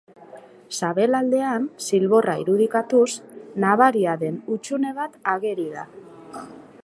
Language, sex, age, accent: Basque, female, 30-39, Mendebalekoa (Araba, Bizkaia, Gipuzkoako mendebaleko herri batzuk)